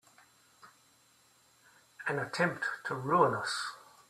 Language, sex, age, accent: English, male, 60-69, Australian English